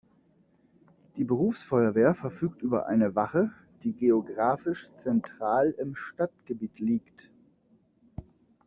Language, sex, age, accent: German, male, 30-39, Deutschland Deutsch